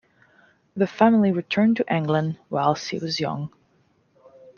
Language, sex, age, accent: English, female, 19-29, Canadian English